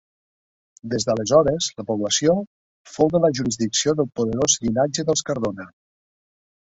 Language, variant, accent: Catalan, Nord-Occidental, Lleida